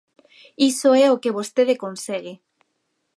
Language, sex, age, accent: Galician, female, 30-39, Normativo (estándar)